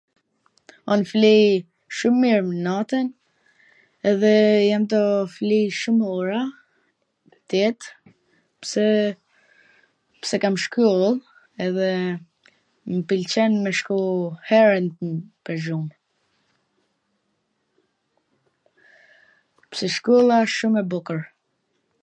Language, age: Gheg Albanian, under 19